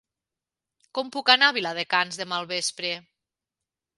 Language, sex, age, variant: Catalan, female, 40-49, Nord-Occidental